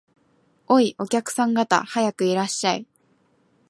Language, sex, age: Japanese, female, 19-29